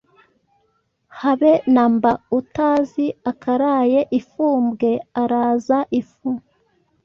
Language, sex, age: Kinyarwanda, female, 30-39